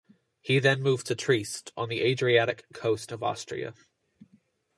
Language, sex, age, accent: English, male, under 19, United States English